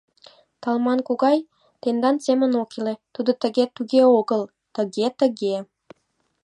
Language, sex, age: Mari, female, 19-29